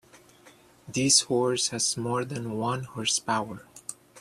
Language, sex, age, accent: English, male, 19-29, United States English